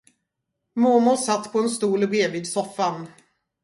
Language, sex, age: Swedish, female, 40-49